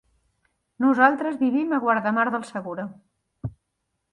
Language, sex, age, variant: Catalan, female, 50-59, Central